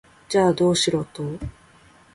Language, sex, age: Japanese, female, 19-29